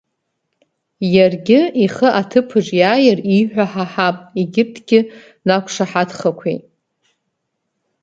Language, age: Abkhazian, 30-39